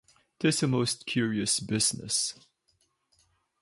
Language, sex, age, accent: English, male, 19-29, Filipino